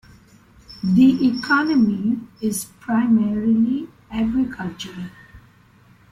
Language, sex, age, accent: English, female, 60-69, India and South Asia (India, Pakistan, Sri Lanka)